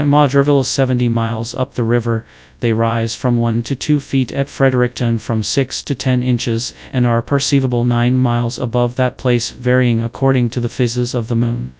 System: TTS, FastPitch